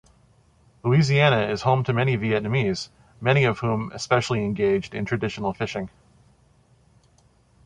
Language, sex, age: English, male, 40-49